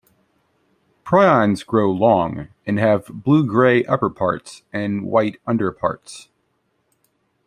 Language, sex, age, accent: English, male, 30-39, United States English